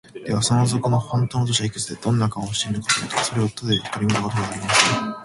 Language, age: Japanese, 19-29